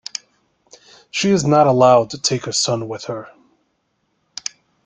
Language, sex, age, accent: English, male, 30-39, United States English